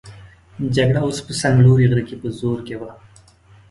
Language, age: Pashto, 30-39